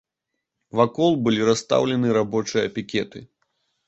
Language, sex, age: Belarusian, male, 19-29